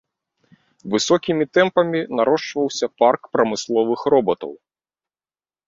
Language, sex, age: Belarusian, male, 30-39